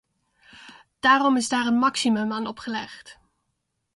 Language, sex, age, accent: Dutch, female, 30-39, Nederlands Nederlands